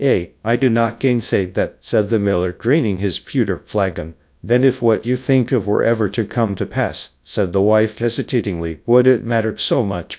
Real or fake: fake